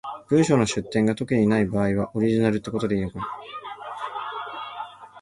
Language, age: Japanese, 19-29